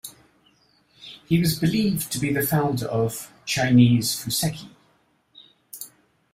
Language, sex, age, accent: English, male, 50-59, England English